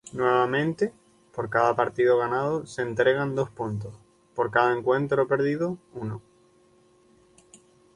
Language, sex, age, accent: Spanish, male, 19-29, España: Islas Canarias